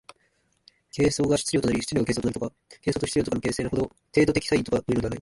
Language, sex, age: Japanese, male, 19-29